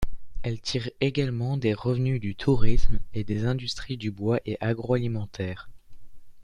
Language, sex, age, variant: French, male, under 19, Français de métropole